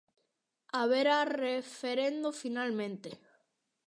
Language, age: Galician, under 19